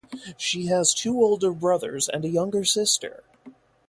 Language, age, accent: English, 19-29, United States English